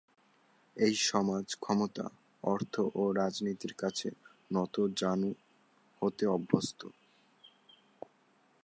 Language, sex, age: Bengali, male, under 19